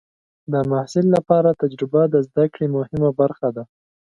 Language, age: Pashto, 19-29